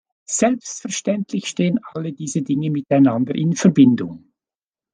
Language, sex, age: German, male, 60-69